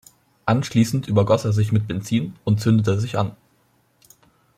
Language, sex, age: German, male, under 19